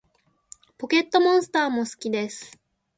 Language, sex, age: Japanese, female, 19-29